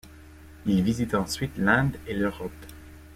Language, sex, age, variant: French, male, 19-29, Français de métropole